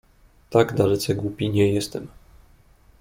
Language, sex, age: Polish, male, 19-29